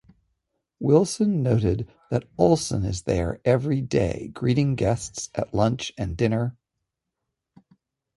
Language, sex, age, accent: English, male, 50-59, United States English